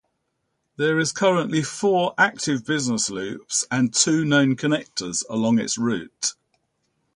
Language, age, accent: English, 70-79, England English